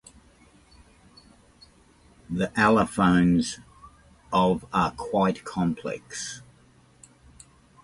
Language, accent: English, Australian English